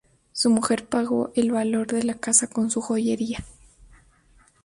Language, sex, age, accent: Spanish, female, under 19, México